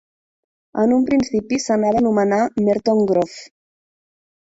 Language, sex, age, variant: Catalan, female, 19-29, Central